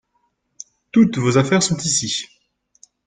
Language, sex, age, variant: French, male, 30-39, Français de métropole